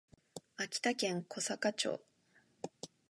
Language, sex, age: Japanese, female, 19-29